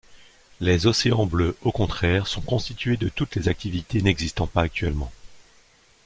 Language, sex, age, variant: French, male, 40-49, Français de métropole